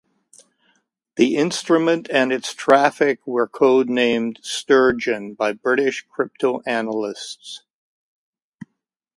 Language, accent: English, Canadian English